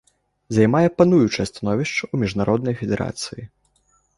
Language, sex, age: Belarusian, male, under 19